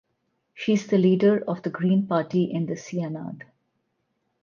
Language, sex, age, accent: English, female, 40-49, India and South Asia (India, Pakistan, Sri Lanka)